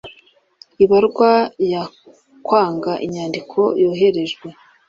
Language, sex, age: Kinyarwanda, female, 19-29